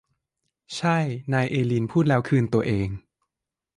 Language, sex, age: Thai, male, 30-39